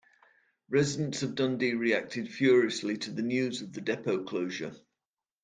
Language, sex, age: English, male, 50-59